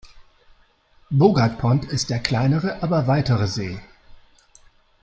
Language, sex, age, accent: German, male, 60-69, Deutschland Deutsch